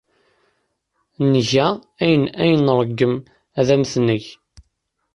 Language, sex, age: Kabyle, male, 19-29